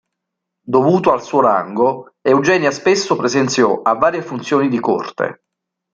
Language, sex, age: Italian, male, 40-49